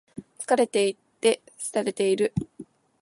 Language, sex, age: Japanese, female, 19-29